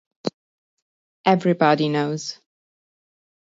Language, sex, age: Italian, female, 30-39